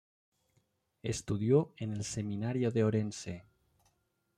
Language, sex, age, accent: Spanish, male, 40-49, España: Norte peninsular (Asturias, Castilla y León, Cantabria, País Vasco, Navarra, Aragón, La Rioja, Guadalajara, Cuenca)